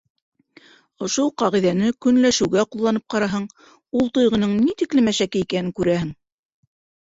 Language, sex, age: Bashkir, female, 60-69